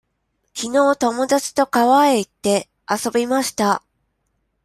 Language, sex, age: Japanese, female, 19-29